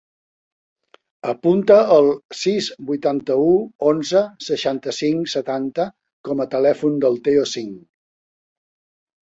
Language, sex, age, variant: Catalan, male, 70-79, Central